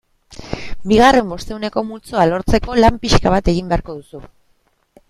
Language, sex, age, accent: Basque, female, 30-39, Mendebalekoa (Araba, Bizkaia, Gipuzkoako mendebaleko herri batzuk)